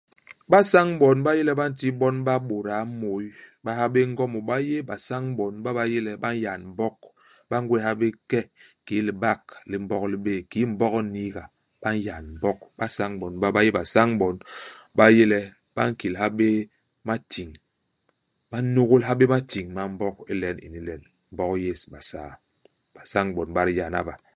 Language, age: Basaa, 40-49